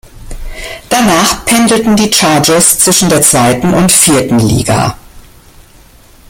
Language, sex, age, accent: German, female, 60-69, Deutschland Deutsch